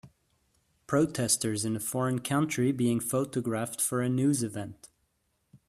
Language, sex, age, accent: English, male, 30-39, United States English